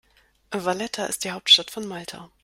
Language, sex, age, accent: German, female, 30-39, Deutschland Deutsch